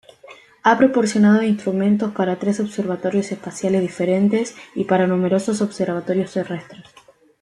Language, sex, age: Spanish, female, 19-29